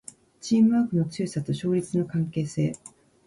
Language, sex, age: Japanese, female, 60-69